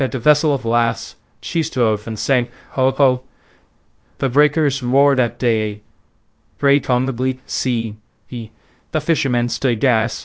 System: TTS, VITS